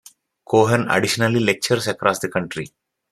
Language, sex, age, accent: English, male, 40-49, United States English